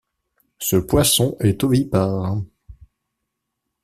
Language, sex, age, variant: French, male, 19-29, Français de métropole